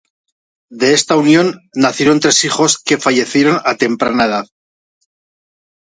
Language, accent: Spanish, España: Norte peninsular (Asturias, Castilla y León, Cantabria, País Vasco, Navarra, Aragón, La Rioja, Guadalajara, Cuenca)